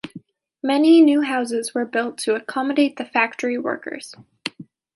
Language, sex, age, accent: English, female, 19-29, United States English